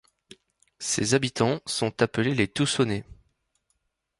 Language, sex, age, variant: French, male, 30-39, Français de métropole